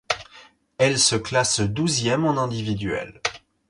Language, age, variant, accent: French, 19-29, Français d'Europe, Français de Suisse